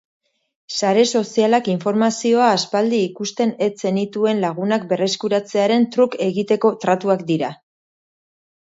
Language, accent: Basque, Mendebalekoa (Araba, Bizkaia, Gipuzkoako mendebaleko herri batzuk)